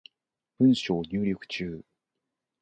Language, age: Japanese, 40-49